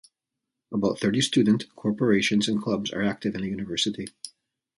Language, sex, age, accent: English, male, 40-49, United States English